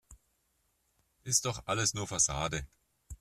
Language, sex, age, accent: German, male, 40-49, Deutschland Deutsch